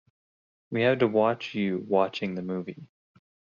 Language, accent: English, United States English